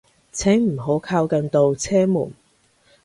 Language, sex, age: Cantonese, female, 30-39